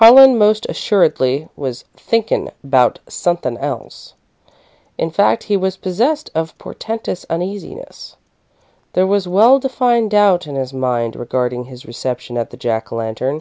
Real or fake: real